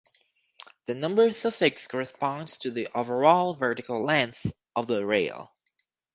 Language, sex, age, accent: English, female, 19-29, United States English